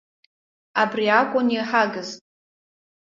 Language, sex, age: Abkhazian, female, under 19